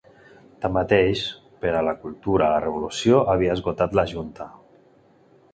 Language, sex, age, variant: Catalan, male, 40-49, Central